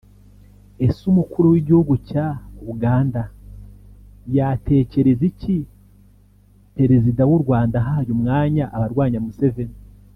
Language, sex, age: Kinyarwanda, male, 30-39